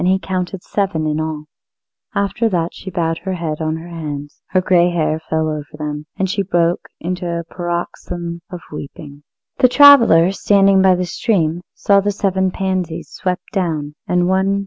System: none